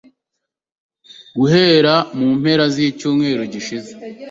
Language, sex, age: Kinyarwanda, male, 19-29